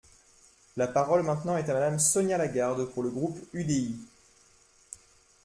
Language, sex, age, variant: French, male, 19-29, Français de métropole